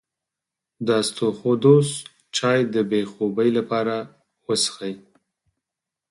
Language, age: Pashto, 30-39